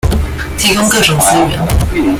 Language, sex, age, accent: Chinese, male, 19-29, 出生地：臺北市